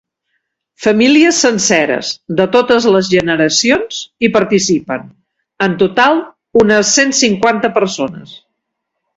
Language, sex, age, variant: Catalan, female, 50-59, Central